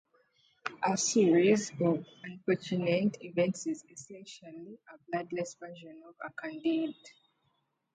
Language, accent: English, United States English